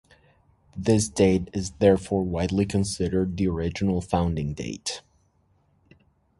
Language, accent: English, United States English